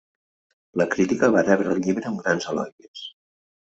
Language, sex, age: Catalan, male, 50-59